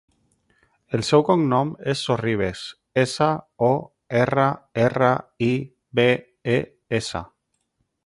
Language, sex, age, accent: Catalan, male, 30-39, valencià